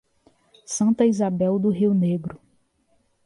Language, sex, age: Portuguese, female, 19-29